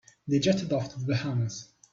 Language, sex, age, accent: English, male, 19-29, United States English